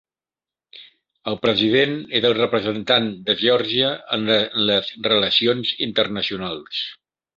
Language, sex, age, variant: Catalan, male, 60-69, Central